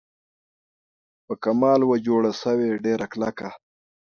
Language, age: Pashto, 30-39